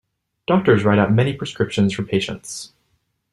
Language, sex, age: English, male, 19-29